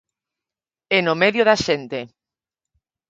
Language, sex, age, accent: Galician, female, 40-49, Normativo (estándar)